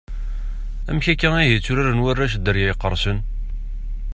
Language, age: Kabyle, 30-39